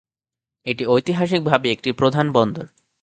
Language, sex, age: Bengali, male, 19-29